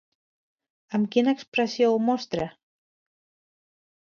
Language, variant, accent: Catalan, Central, central